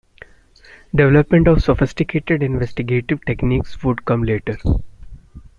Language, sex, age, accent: English, male, under 19, India and South Asia (India, Pakistan, Sri Lanka)